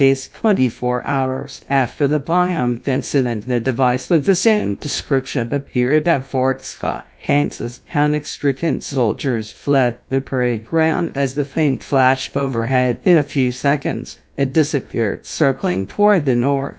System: TTS, GlowTTS